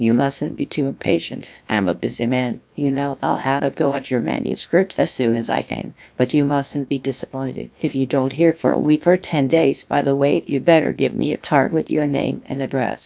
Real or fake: fake